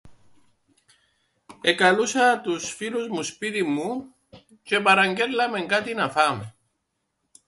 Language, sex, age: Greek, male, 40-49